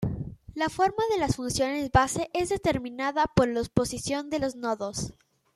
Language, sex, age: Spanish, female, 19-29